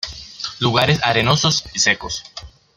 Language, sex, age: Spanish, male, under 19